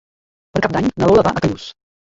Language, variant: Catalan, Central